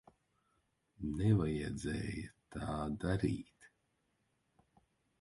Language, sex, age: Latvian, male, 40-49